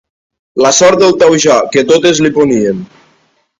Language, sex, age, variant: Catalan, male, 19-29, Nord-Occidental